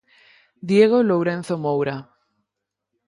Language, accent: Galician, Normativo (estándar)